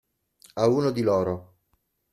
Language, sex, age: Italian, male, 50-59